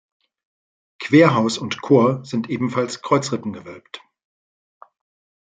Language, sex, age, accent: German, male, 50-59, Deutschland Deutsch